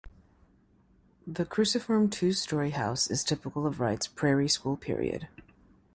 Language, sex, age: English, female, 30-39